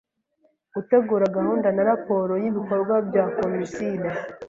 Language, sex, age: Kinyarwanda, female, 19-29